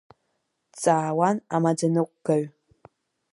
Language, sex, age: Abkhazian, female, under 19